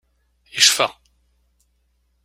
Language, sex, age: Kabyle, male, 40-49